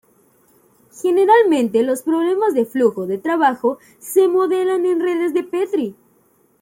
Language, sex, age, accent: Spanish, female, 19-29, México